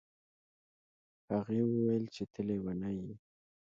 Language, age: Pashto, 19-29